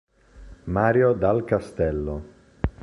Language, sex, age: Italian, male, 30-39